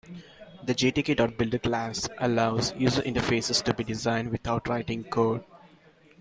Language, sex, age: English, male, 19-29